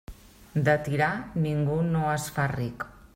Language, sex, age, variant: Catalan, female, 50-59, Central